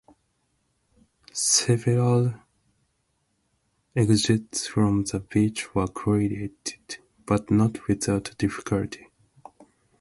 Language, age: English, 19-29